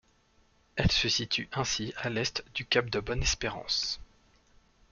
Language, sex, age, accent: French, male, 30-39, Français de l'ouest de la France